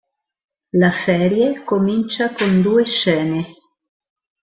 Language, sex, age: Italian, female, 50-59